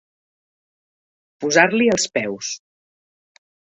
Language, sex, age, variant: Catalan, female, 40-49, Central